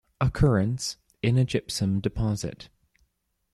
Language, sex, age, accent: English, male, 19-29, United States English